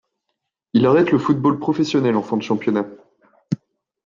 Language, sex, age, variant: French, male, 19-29, Français de métropole